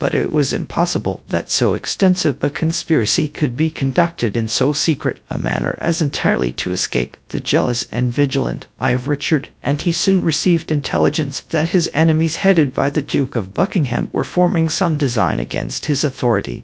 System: TTS, GradTTS